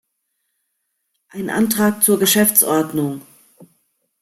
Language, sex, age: German, female, 50-59